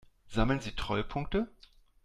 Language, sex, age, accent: German, male, 40-49, Deutschland Deutsch